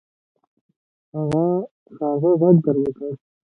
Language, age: Pashto, 19-29